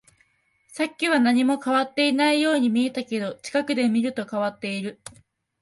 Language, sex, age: Japanese, female, 19-29